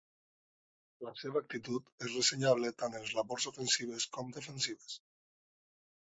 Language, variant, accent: Catalan, Valencià septentrional, valencià